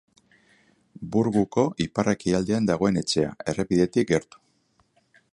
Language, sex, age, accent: Basque, male, 40-49, Mendebalekoa (Araba, Bizkaia, Gipuzkoako mendebaleko herri batzuk)